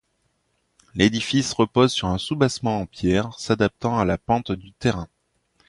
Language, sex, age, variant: French, male, 30-39, Français de métropole